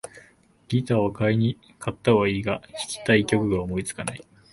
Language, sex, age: Japanese, male, 19-29